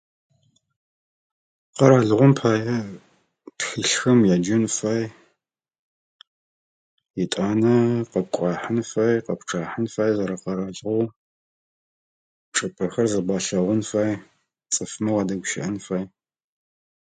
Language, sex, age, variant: Adyghe, male, 30-39, Адыгабзэ (Кирил, пстэумэ зэдыряе)